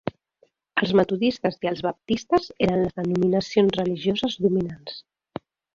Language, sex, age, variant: Catalan, female, 50-59, Central